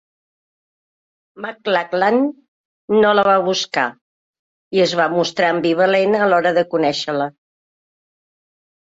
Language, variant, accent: Catalan, Central, Empordanès